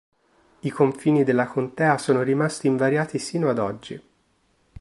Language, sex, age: Italian, male, 19-29